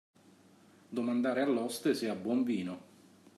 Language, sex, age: Italian, male, 40-49